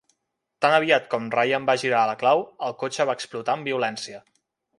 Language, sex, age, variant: Catalan, male, 19-29, Central